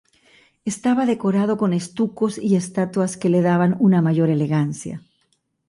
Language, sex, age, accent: Spanish, female, 60-69, Caribe: Cuba, Venezuela, Puerto Rico, República Dominicana, Panamá, Colombia caribeña, México caribeño, Costa del golfo de México